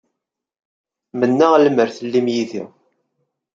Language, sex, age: Kabyle, male, 30-39